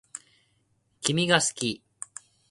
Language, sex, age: Japanese, male, 19-29